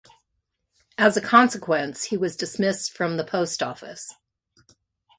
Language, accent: English, United States English